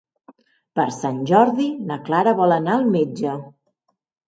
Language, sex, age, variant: Catalan, female, 40-49, Central